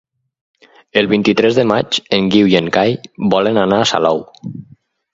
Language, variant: Catalan, Nord-Occidental